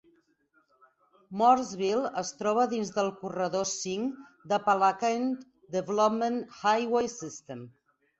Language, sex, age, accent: Catalan, female, 40-49, gironí